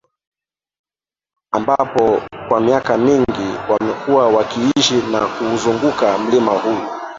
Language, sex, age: Swahili, male, 30-39